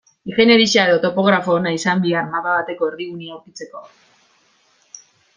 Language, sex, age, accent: Basque, female, 30-39, Mendebalekoa (Araba, Bizkaia, Gipuzkoako mendebaleko herri batzuk)